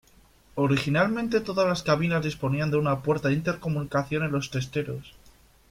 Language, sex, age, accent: Spanish, male, 19-29, España: Centro-Sur peninsular (Madrid, Toledo, Castilla-La Mancha)